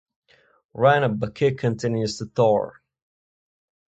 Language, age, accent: English, 19-29, Czech